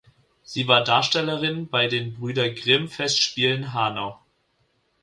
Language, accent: German, Deutschland Deutsch